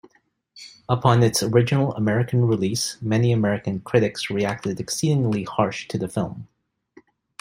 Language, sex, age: English, male, 40-49